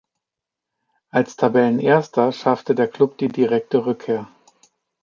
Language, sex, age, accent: German, male, 40-49, Deutschland Deutsch